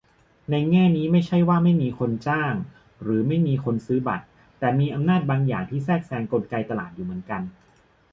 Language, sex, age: Thai, male, 40-49